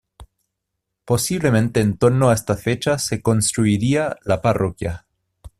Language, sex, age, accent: Spanish, male, 30-39, Chileno: Chile, Cuyo